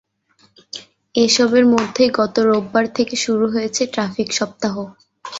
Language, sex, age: Bengali, female, 19-29